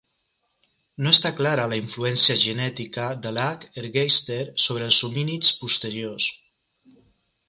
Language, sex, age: Catalan, male, 30-39